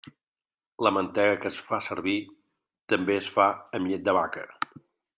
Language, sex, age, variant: Catalan, male, 50-59, Central